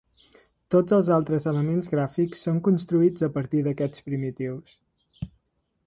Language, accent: Catalan, central; septentrional